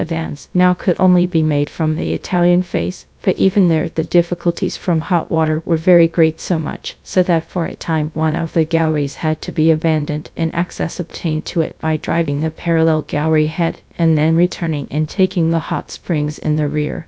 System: TTS, GradTTS